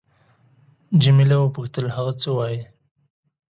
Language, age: Pashto, 30-39